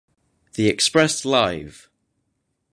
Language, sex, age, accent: English, male, 19-29, England English